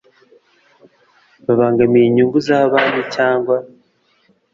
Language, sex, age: Kinyarwanda, male, 19-29